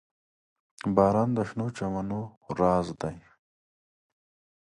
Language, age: Pashto, 19-29